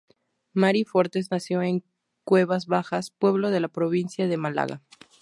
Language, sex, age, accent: Spanish, female, 19-29, México